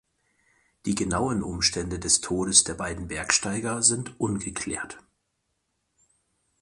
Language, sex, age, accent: German, male, 40-49, Deutschland Deutsch